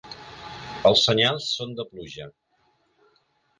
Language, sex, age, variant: Catalan, male, 50-59, Central